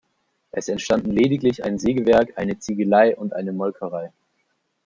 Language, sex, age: German, male, 19-29